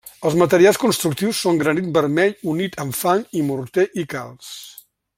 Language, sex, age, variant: Catalan, male, 70-79, Central